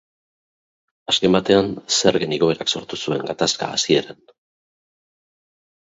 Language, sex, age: Basque, male, 30-39